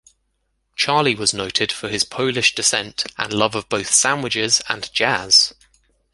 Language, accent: English, England English